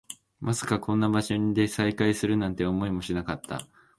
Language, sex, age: Japanese, male, under 19